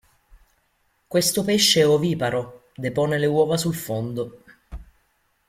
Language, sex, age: Italian, female, 40-49